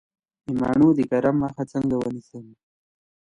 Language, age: Pashto, 19-29